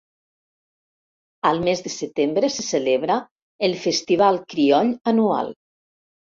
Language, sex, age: Catalan, female, 60-69